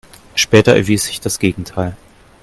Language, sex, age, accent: German, male, 40-49, Deutschland Deutsch